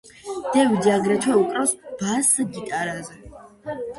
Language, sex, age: Georgian, female, under 19